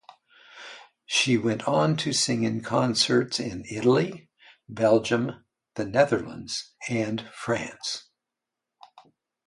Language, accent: English, United States English